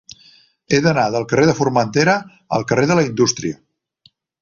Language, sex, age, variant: Catalan, male, 60-69, Central